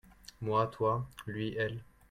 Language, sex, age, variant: French, male, 30-39, Français de métropole